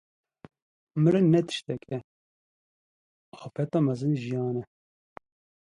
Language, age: Kurdish, 30-39